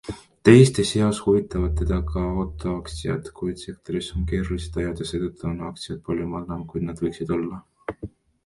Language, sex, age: Estonian, male, 19-29